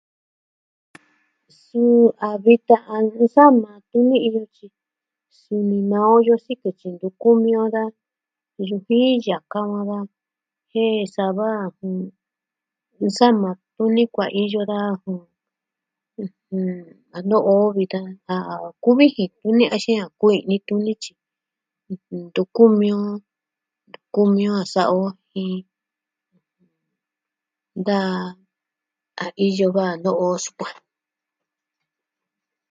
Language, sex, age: Southwestern Tlaxiaco Mixtec, female, 60-69